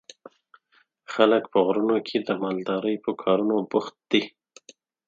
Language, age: Pashto, 40-49